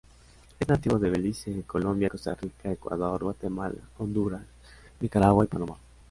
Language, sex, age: Spanish, male, 19-29